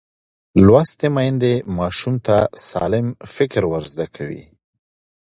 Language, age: Pashto, 30-39